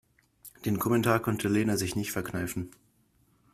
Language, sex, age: German, male, 19-29